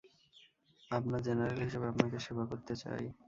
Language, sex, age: Bengali, male, 19-29